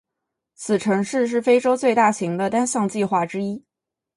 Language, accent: Chinese, 出生地：江苏省